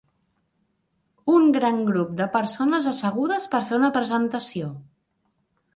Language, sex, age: Catalan, female, 40-49